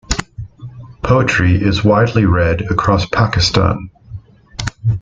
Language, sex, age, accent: English, male, 40-49, United States English